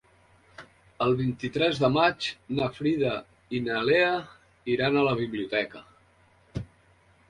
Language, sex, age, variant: Catalan, male, 50-59, Central